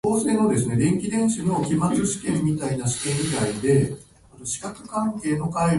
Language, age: Japanese, 19-29